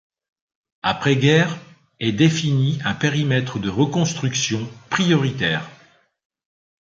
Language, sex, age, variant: French, male, 50-59, Français de métropole